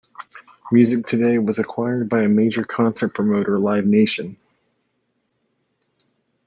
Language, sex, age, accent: English, male, 19-29, United States English